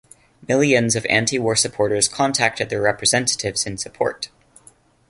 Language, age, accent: English, 19-29, Canadian English